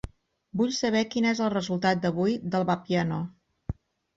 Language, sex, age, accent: Catalan, female, 50-59, Empordanès